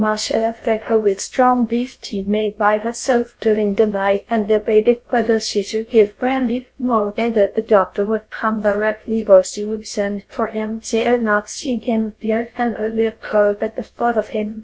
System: TTS, GlowTTS